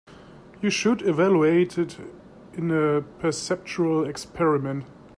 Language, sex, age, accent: English, male, 30-39, United States English